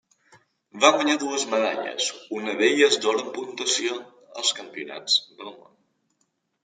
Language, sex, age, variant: Catalan, male, 19-29, Balear